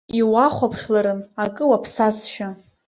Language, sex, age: Abkhazian, female, under 19